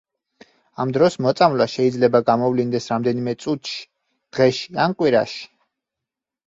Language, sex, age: Georgian, male, 30-39